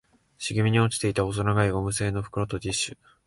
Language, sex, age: Japanese, male, 19-29